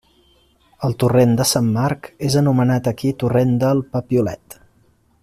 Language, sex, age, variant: Catalan, male, 30-39, Central